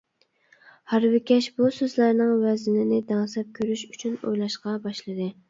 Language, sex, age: Uyghur, female, 19-29